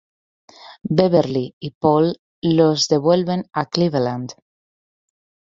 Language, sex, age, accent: Spanish, female, 30-39, España: Centro-Sur peninsular (Madrid, Toledo, Castilla-La Mancha)